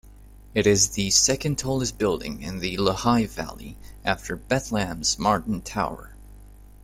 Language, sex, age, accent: English, male, 19-29, United States English